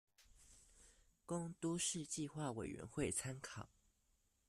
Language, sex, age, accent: Chinese, female, 19-29, 出生地：宜蘭縣